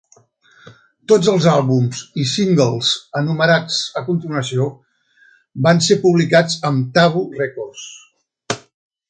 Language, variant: Catalan, Central